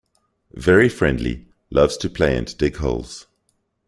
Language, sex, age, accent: English, male, 30-39, Southern African (South Africa, Zimbabwe, Namibia)